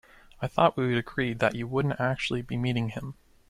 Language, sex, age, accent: English, male, 19-29, Canadian English